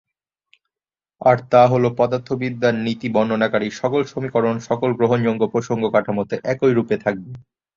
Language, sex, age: Bengali, male, 19-29